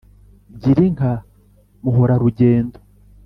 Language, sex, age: Kinyarwanda, male, 30-39